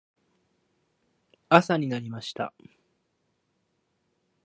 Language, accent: Japanese, 日本人